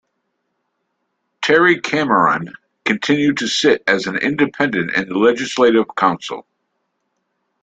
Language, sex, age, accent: English, male, 60-69, United States English